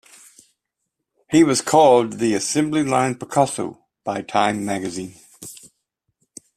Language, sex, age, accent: English, male, 50-59, United States English